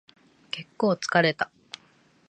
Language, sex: Japanese, female